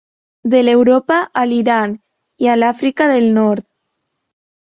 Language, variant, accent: Catalan, Septentrional, septentrional